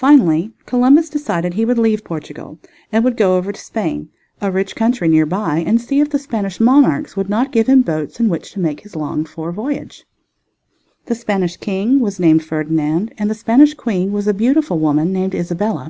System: none